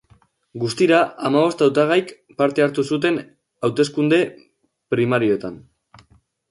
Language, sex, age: Basque, male, under 19